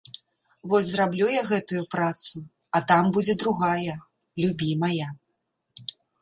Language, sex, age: Belarusian, male, 40-49